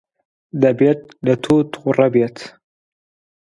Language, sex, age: Central Kurdish, male, 19-29